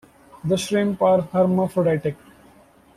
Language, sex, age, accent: English, male, 19-29, India and South Asia (India, Pakistan, Sri Lanka)